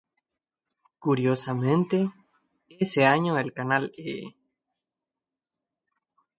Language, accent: Spanish, América central